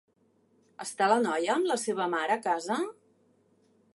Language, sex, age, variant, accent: Catalan, female, 40-49, Central, central